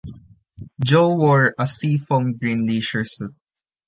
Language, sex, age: English, male, 19-29